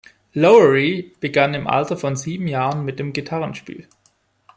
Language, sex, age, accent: German, male, 19-29, Deutschland Deutsch